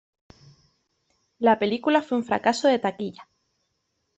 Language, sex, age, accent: Spanish, female, 19-29, España: Norte peninsular (Asturias, Castilla y León, Cantabria, País Vasco, Navarra, Aragón, La Rioja, Guadalajara, Cuenca)